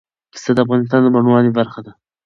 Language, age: Pashto, 19-29